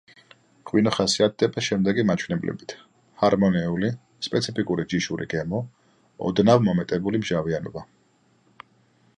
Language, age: Georgian, 40-49